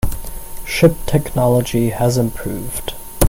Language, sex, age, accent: English, male, 19-29, United States English